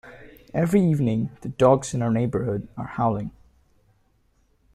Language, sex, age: English, male, 19-29